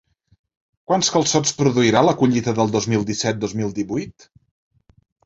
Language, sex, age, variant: Catalan, male, 19-29, Central